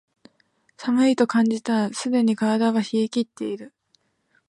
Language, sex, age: Japanese, female, 19-29